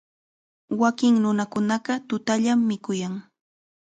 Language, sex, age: Chiquián Ancash Quechua, female, 19-29